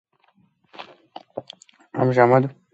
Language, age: Georgian, under 19